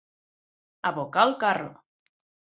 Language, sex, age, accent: Catalan, female, 19-29, Tortosí; Ebrenc